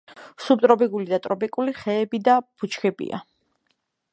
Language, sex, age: Georgian, female, 19-29